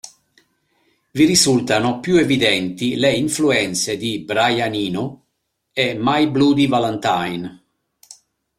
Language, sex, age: Italian, male, 50-59